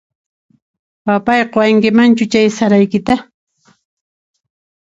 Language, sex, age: Puno Quechua, female, 60-69